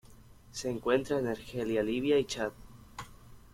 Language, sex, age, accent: Spanish, male, 19-29, España: Sur peninsular (Andalucia, Extremadura, Murcia)